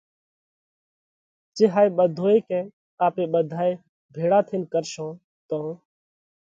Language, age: Parkari Koli, 19-29